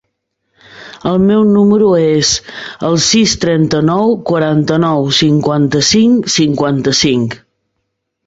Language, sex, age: Catalan, female, 40-49